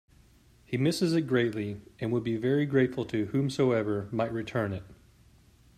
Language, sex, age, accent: English, male, 30-39, United States English